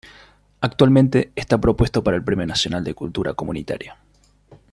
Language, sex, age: Spanish, male, 19-29